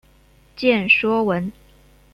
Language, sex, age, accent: Chinese, female, 19-29, 出生地：江西省